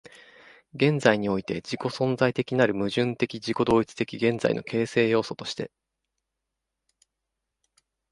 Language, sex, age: Japanese, male, 30-39